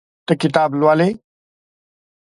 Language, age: Pashto, 40-49